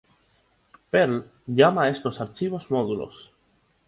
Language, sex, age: Spanish, male, 19-29